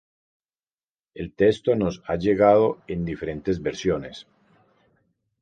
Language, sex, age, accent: Spanish, male, 40-49, Andino-Pacífico: Colombia, Perú, Ecuador, oeste de Bolivia y Venezuela andina